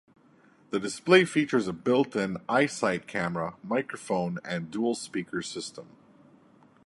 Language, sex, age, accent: English, male, 30-39, United States English